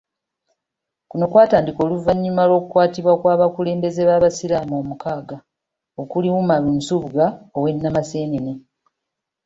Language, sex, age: Ganda, female, 19-29